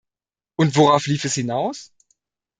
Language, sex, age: German, male, 30-39